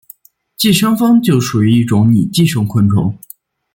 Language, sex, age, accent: Chinese, male, 19-29, 出生地：山西省